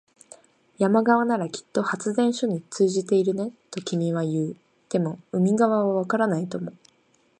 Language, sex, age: Japanese, female, 19-29